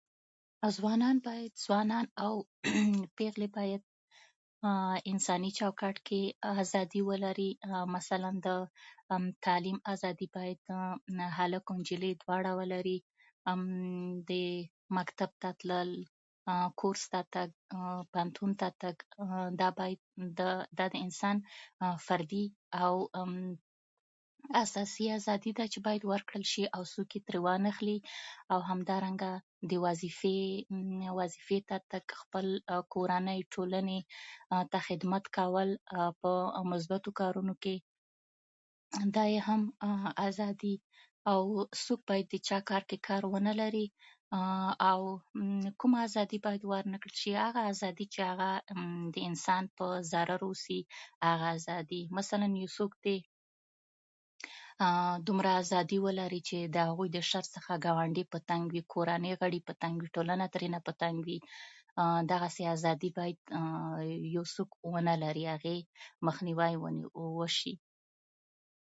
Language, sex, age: Pashto, female, 30-39